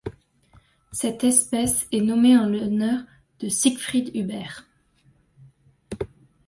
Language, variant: French, Français de métropole